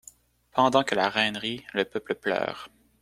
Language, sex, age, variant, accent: French, male, 19-29, Français d'Amérique du Nord, Français du Canada